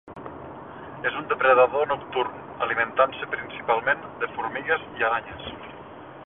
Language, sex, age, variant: Catalan, male, 30-39, Septentrional